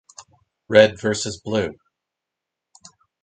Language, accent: English, Canadian English